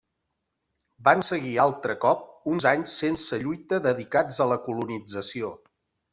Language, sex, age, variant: Catalan, male, 50-59, Septentrional